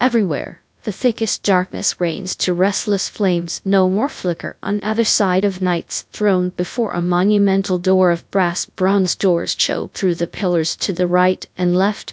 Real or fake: fake